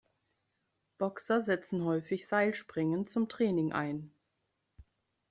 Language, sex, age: German, female, 30-39